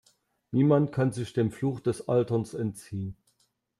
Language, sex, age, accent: German, male, 50-59, Deutschland Deutsch